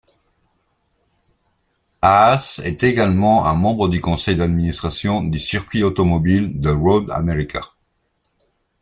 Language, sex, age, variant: French, male, 60-69, Français de métropole